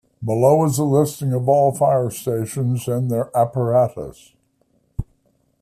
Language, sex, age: English, male, 70-79